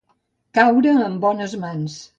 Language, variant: Catalan, Central